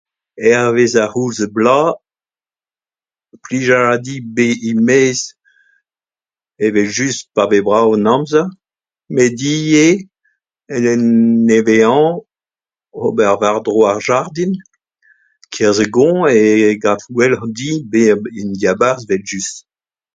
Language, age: Breton, 60-69